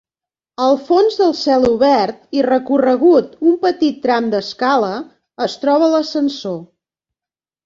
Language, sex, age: Catalan, female, 50-59